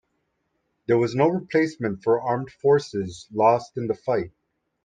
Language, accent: English, United States English